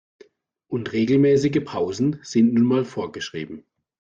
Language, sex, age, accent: German, male, 40-49, Deutschland Deutsch